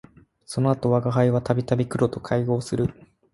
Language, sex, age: Japanese, male, 19-29